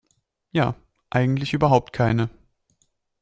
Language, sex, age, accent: German, male, 19-29, Deutschland Deutsch